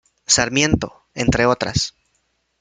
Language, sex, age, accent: Spanish, male, 19-29, América central